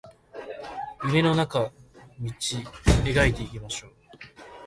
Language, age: Japanese, 19-29